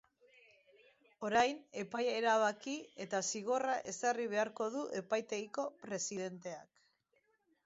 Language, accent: Basque, Mendebalekoa (Araba, Bizkaia, Gipuzkoako mendebaleko herri batzuk)